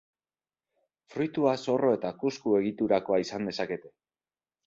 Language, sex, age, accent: Basque, male, 30-39, Mendebalekoa (Araba, Bizkaia, Gipuzkoako mendebaleko herri batzuk)